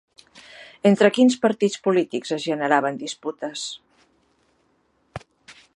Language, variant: Catalan, Central